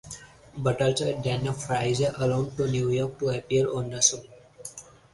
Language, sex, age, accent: English, male, under 19, India and South Asia (India, Pakistan, Sri Lanka)